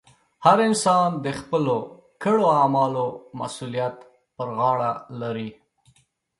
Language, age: Pashto, 30-39